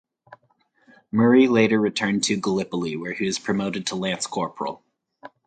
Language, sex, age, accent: English, male, 30-39, United States English